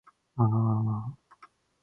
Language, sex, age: Japanese, male, 19-29